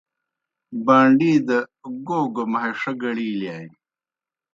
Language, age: Kohistani Shina, 60-69